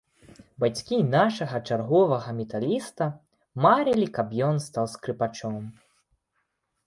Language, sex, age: Belarusian, male, 19-29